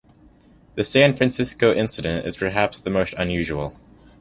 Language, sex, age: English, male, 19-29